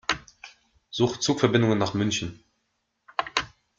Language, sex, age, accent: German, male, 19-29, Deutschland Deutsch